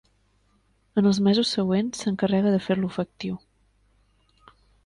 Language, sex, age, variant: Catalan, female, 19-29, Septentrional